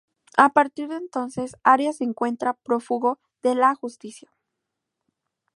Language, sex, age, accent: Spanish, female, under 19, México